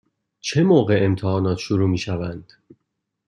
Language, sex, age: Persian, male, 19-29